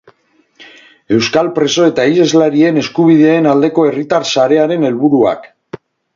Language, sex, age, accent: Basque, male, 40-49, Mendebalekoa (Araba, Bizkaia, Gipuzkoako mendebaleko herri batzuk)